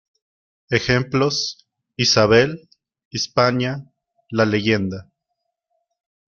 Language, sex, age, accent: Spanish, male, 19-29, México